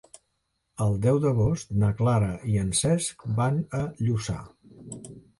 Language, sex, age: Catalan, male, 60-69